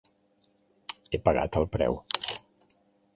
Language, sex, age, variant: Catalan, male, 60-69, Central